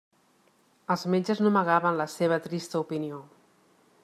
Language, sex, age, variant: Catalan, female, 40-49, Central